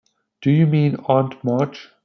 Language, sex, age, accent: English, male, 40-49, Southern African (South Africa, Zimbabwe, Namibia)